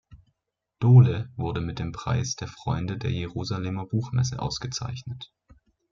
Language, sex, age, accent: German, male, 19-29, Deutschland Deutsch